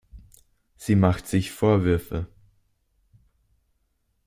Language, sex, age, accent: German, male, under 19, Österreichisches Deutsch